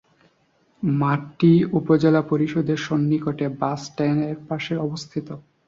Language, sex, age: Bengali, male, 19-29